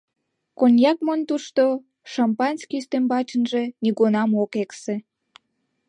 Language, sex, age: Mari, female, under 19